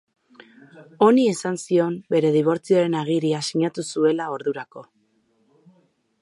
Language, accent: Basque, Mendebalekoa (Araba, Bizkaia, Gipuzkoako mendebaleko herri batzuk)